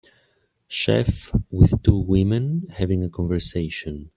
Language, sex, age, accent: English, male, 40-49, United States English